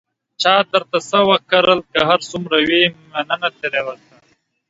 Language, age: Pashto, 19-29